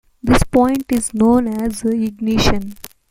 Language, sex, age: English, female, under 19